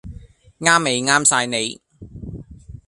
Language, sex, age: Cantonese, male, 19-29